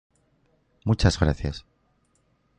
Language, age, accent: Spanish, 50-59, España: Norte peninsular (Asturias, Castilla y León, Cantabria, País Vasco, Navarra, Aragón, La Rioja, Guadalajara, Cuenca)